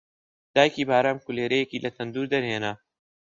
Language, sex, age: Central Kurdish, male, under 19